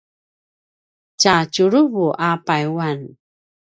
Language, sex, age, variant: Paiwan, female, 50-59, pinayuanan a kinaikacedasan (東排灣語)